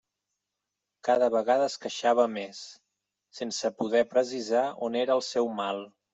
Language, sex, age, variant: Catalan, male, 30-39, Central